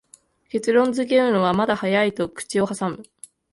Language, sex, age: Japanese, female, 19-29